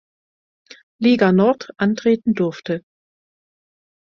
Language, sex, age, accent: German, female, 50-59, Deutschland Deutsch